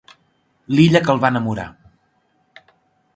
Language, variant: Catalan, Central